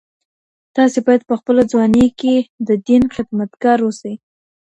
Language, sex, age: Pashto, female, under 19